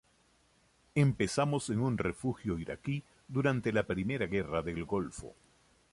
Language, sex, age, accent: Spanish, male, 60-69, Caribe: Cuba, Venezuela, Puerto Rico, República Dominicana, Panamá, Colombia caribeña, México caribeño, Costa del golfo de México